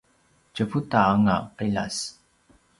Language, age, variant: Paiwan, 30-39, pinayuanan a kinaikacedasan (東排灣語)